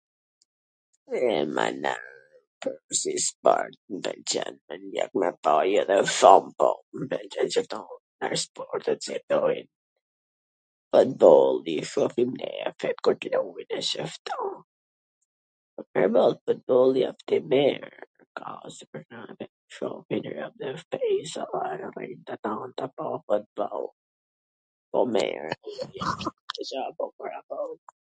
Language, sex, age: Gheg Albanian, female, 50-59